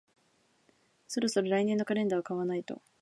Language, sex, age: Japanese, female, under 19